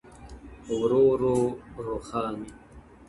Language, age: Pashto, 19-29